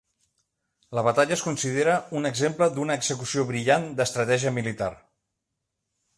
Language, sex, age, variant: Catalan, male, 50-59, Central